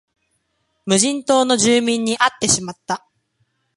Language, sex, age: Japanese, male, 19-29